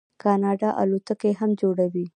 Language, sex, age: Pashto, female, 19-29